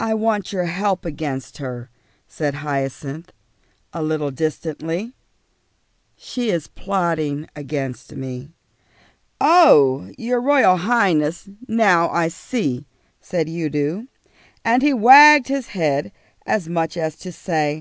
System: none